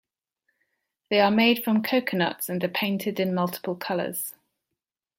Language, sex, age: English, female, 30-39